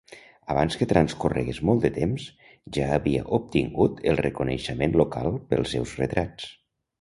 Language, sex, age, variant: Catalan, male, 50-59, Nord-Occidental